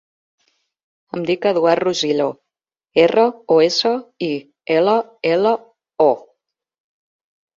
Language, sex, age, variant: Catalan, female, 40-49, Central